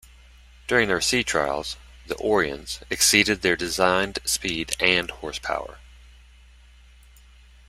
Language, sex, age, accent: English, male, 40-49, United States English